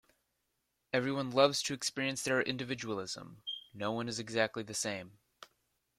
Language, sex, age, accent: English, male, under 19, United States English